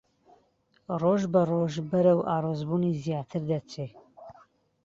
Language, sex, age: Central Kurdish, female, 30-39